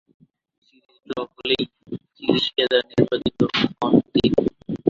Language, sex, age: Bengali, male, 19-29